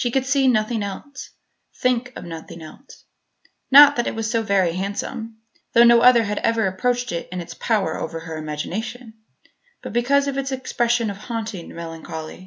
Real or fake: real